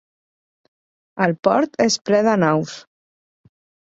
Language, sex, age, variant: Catalan, female, 30-39, Central